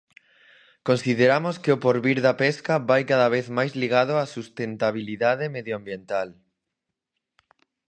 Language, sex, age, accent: Galician, male, 19-29, Normativo (estándar)